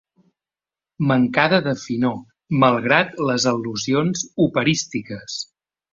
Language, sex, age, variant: Catalan, male, 30-39, Central